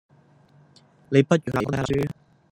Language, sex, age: Cantonese, male, 19-29